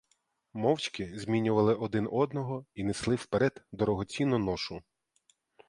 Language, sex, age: Ukrainian, male, 30-39